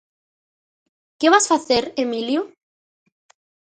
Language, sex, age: Galician, female, under 19